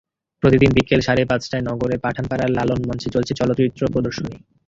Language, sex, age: Bengali, male, 19-29